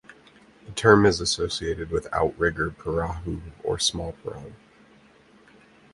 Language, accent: English, United States English